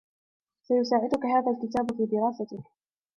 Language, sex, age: Arabic, female, 19-29